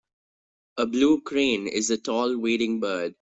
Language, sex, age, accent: English, male, under 19, India and South Asia (India, Pakistan, Sri Lanka)